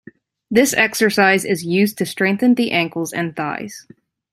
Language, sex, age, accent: English, female, 19-29, United States English